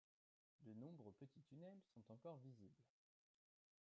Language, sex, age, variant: French, male, 30-39, Français de métropole